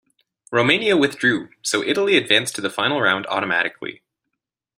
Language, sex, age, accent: English, male, 19-29, Canadian English